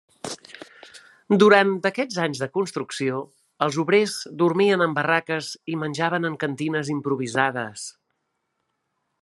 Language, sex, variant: Catalan, male, Central